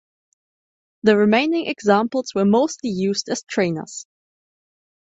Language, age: English, 19-29